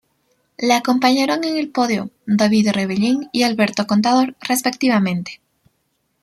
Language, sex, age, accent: Spanish, female, 19-29, Andino-Pacífico: Colombia, Perú, Ecuador, oeste de Bolivia y Venezuela andina